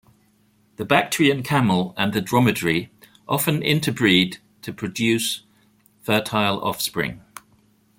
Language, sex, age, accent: English, male, 50-59, England English